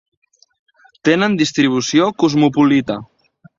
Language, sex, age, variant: Catalan, male, 19-29, Central